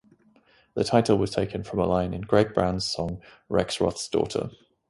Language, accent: English, England English